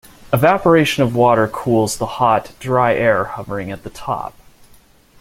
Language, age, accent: English, 19-29, United States English